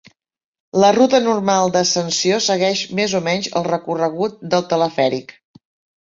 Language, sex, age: Catalan, female, 60-69